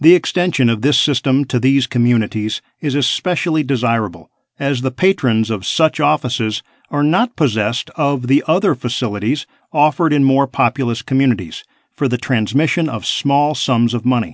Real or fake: real